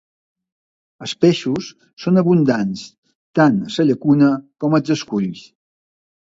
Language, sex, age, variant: Catalan, male, 60-69, Balear